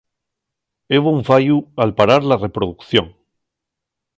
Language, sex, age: Asturian, male, 40-49